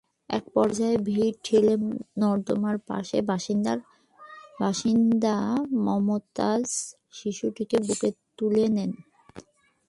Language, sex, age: Bengali, female, 19-29